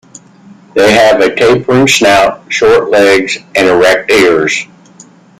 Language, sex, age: English, male, 60-69